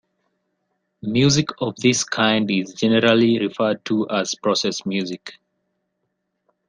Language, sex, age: English, male, 19-29